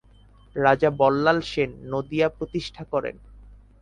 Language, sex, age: Bengali, male, 19-29